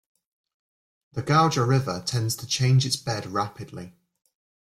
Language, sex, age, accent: English, male, 30-39, England English